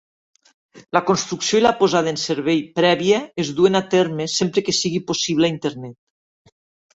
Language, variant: Catalan, Nord-Occidental